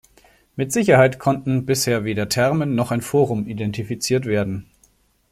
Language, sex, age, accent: German, male, 40-49, Deutschland Deutsch